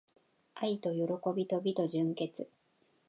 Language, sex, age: Japanese, female, 40-49